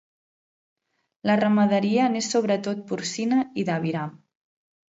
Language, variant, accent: Catalan, Central, central